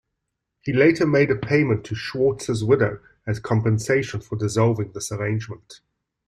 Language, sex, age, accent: English, male, 40-49, Southern African (South Africa, Zimbabwe, Namibia)